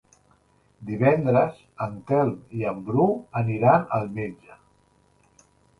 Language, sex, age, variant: Catalan, male, 50-59, Central